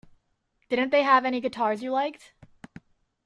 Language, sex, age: English, female, 19-29